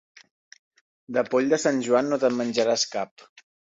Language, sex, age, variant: Catalan, male, 30-39, Central